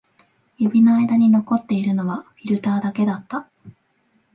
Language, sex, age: Japanese, female, 19-29